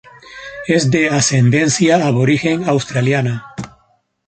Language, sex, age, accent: Spanish, male, 30-39, España: Centro-Sur peninsular (Madrid, Toledo, Castilla-La Mancha)